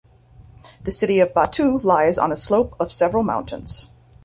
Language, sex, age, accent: English, female, 30-39, United States English